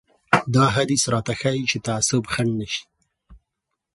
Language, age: Pashto, 30-39